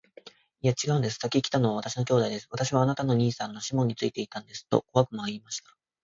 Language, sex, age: Japanese, male, 19-29